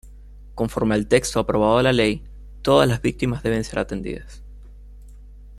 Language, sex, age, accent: Spanish, male, 30-39, Caribe: Cuba, Venezuela, Puerto Rico, República Dominicana, Panamá, Colombia caribeña, México caribeño, Costa del golfo de México